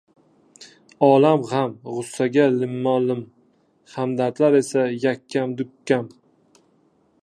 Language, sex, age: Uzbek, male, 30-39